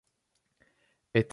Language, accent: Spanish, España: Sur peninsular (Andalucia, Extremadura, Murcia)